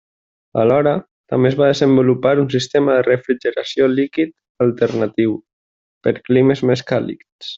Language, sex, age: Catalan, male, 19-29